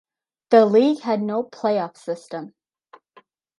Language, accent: English, United States English